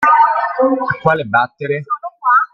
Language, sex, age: Italian, male, 50-59